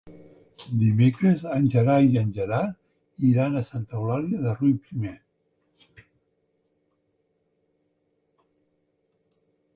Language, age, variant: Catalan, 60-69, Central